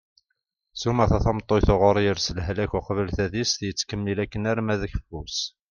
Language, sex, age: Kabyle, male, 50-59